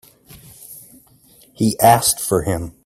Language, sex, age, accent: English, male, 50-59, United States English